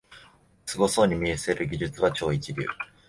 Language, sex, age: Japanese, male, 19-29